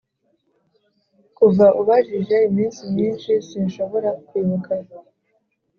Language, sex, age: Kinyarwanda, male, 19-29